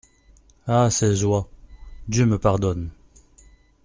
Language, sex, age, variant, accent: French, male, 40-49, Français d'Europe, Français de Belgique